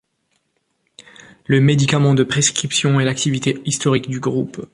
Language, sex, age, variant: French, male, 19-29, Français du nord de l'Afrique